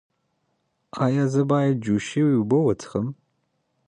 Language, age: Pashto, 19-29